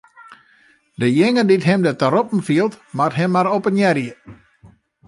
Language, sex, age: Western Frisian, male, 40-49